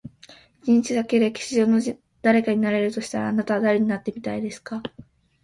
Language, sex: Japanese, female